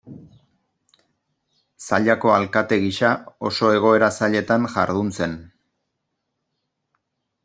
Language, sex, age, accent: Basque, male, 30-39, Erdialdekoa edo Nafarra (Gipuzkoa, Nafarroa)